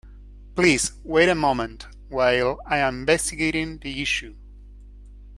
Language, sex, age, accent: English, male, 30-39, United States English